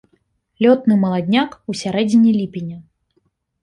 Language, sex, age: Belarusian, female, 30-39